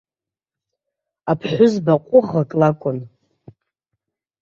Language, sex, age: Abkhazian, female, 30-39